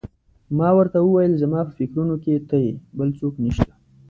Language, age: Pashto, 30-39